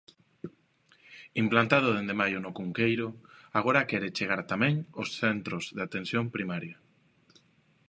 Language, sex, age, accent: Galician, male, 30-39, Neofalante